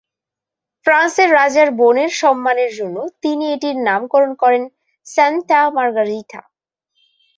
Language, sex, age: Bengali, female, 19-29